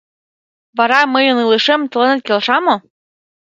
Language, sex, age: Mari, female, 19-29